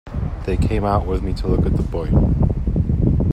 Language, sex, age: English, male, 30-39